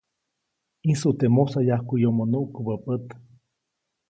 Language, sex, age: Copainalá Zoque, female, 19-29